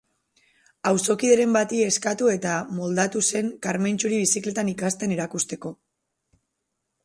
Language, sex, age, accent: Basque, female, 19-29, Mendebalekoa (Araba, Bizkaia, Gipuzkoako mendebaleko herri batzuk)